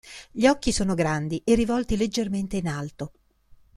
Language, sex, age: Italian, female, 50-59